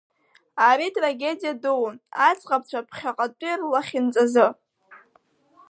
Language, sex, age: Abkhazian, female, under 19